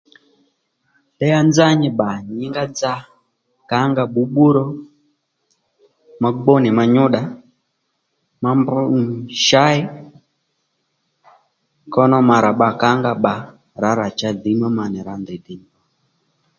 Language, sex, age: Lendu, male, 30-39